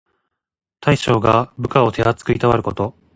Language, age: Japanese, 19-29